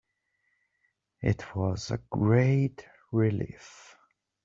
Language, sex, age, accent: English, male, 30-39, England English